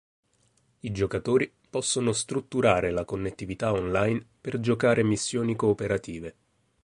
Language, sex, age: Italian, male, 30-39